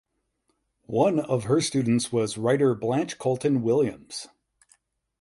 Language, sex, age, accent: English, male, 40-49, United States English; Midwestern